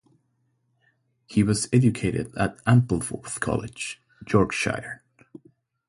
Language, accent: English, United States English